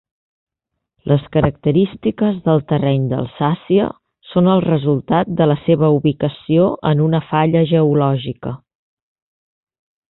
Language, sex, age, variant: Catalan, female, 40-49, Central